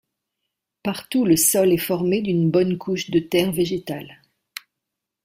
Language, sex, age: French, female, 60-69